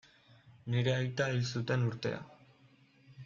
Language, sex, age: Basque, male, 19-29